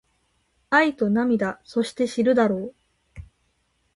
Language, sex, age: Japanese, female, 19-29